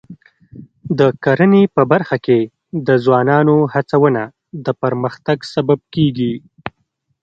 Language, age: Pashto, 30-39